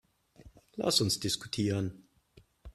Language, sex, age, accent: German, male, 40-49, Deutschland Deutsch